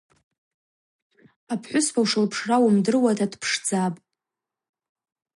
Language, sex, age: Abaza, female, 19-29